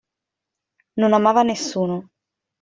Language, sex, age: Italian, female, 19-29